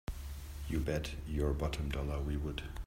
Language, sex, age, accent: English, male, 40-49, United States English